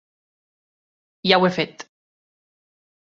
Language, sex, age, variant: Catalan, female, 19-29, Central